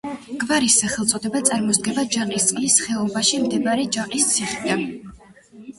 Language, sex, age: Georgian, female, 19-29